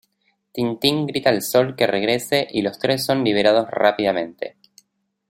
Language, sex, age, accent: Spanish, male, 30-39, Rioplatense: Argentina, Uruguay, este de Bolivia, Paraguay